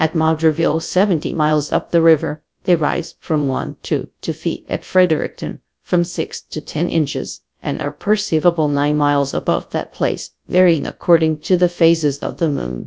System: TTS, GradTTS